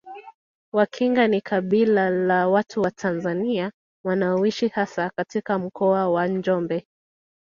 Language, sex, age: Swahili, female, 19-29